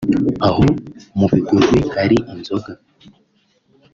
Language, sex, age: Kinyarwanda, male, 19-29